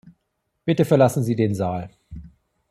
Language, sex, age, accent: German, male, 40-49, Deutschland Deutsch